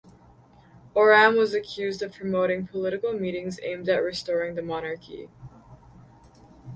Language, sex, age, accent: English, female, 19-29, Canadian English